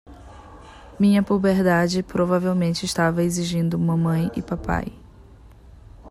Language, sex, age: Portuguese, female, 30-39